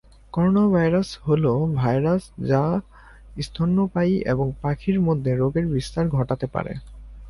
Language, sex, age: Bengali, male, 19-29